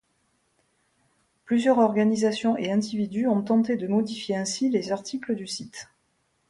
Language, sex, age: French, female, 50-59